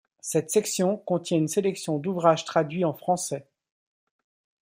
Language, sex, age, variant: French, male, 50-59, Français de métropole